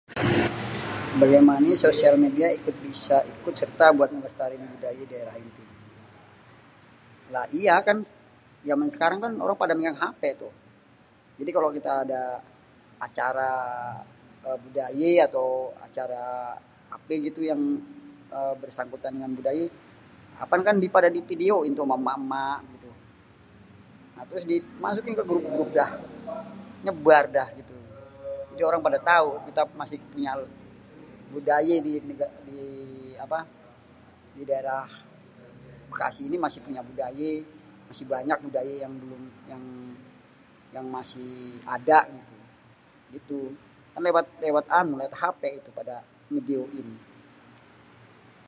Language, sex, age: Betawi, male, 40-49